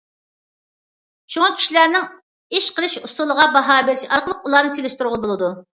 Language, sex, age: Uyghur, female, 40-49